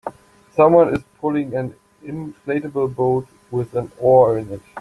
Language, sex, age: English, male, 30-39